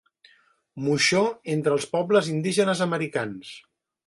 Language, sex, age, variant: Catalan, male, 50-59, Central